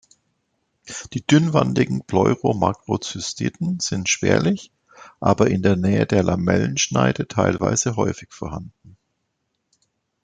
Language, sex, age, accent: German, male, 40-49, Deutschland Deutsch